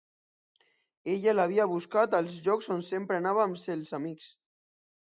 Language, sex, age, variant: Catalan, male, under 19, Alacantí